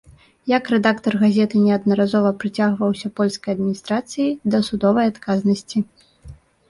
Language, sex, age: Belarusian, female, 19-29